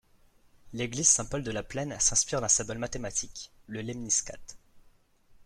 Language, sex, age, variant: French, male, 19-29, Français de métropole